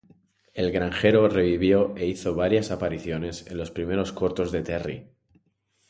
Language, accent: Spanish, España: Centro-Sur peninsular (Madrid, Toledo, Castilla-La Mancha)